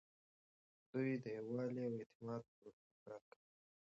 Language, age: Pashto, 19-29